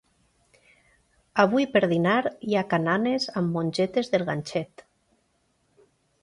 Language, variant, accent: Catalan, Valencià meridional, valencià